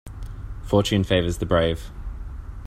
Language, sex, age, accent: English, male, 30-39, Australian English